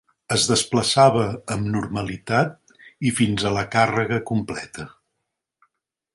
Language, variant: Catalan, Central